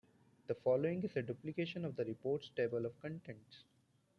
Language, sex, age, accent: English, male, 19-29, India and South Asia (India, Pakistan, Sri Lanka)